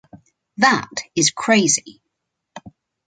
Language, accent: English, England English